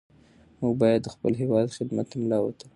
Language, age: Pashto, 19-29